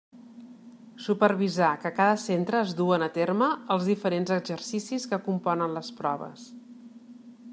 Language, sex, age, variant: Catalan, female, 40-49, Central